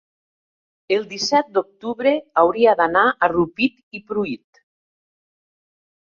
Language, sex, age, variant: Catalan, female, 50-59, Nord-Occidental